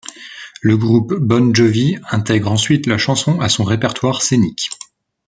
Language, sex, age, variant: French, male, 19-29, Français de métropole